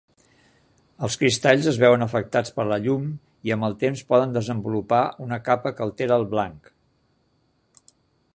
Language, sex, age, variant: Catalan, male, 70-79, Central